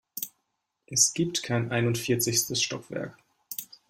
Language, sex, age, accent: German, male, 19-29, Deutschland Deutsch